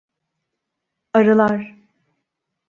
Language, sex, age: Turkish, female, 30-39